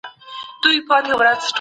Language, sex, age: Pashto, female, 19-29